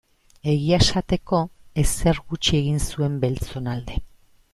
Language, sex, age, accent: Basque, female, 40-49, Mendebalekoa (Araba, Bizkaia, Gipuzkoako mendebaleko herri batzuk)